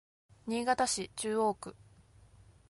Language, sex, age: Japanese, female, 19-29